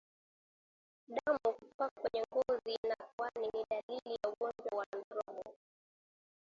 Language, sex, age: Swahili, female, 19-29